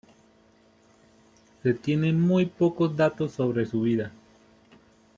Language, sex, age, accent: Spanish, male, 19-29, Caribe: Cuba, Venezuela, Puerto Rico, República Dominicana, Panamá, Colombia caribeña, México caribeño, Costa del golfo de México